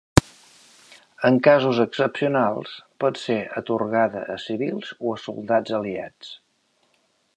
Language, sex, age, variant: Catalan, male, 50-59, Central